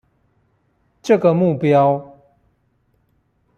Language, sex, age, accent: Chinese, male, 40-49, 出生地：臺北市